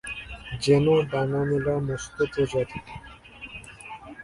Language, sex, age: Bengali, male, 19-29